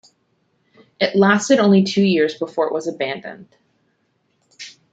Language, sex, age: English, female, 30-39